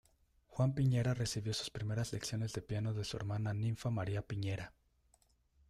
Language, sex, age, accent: Spanish, male, 19-29, México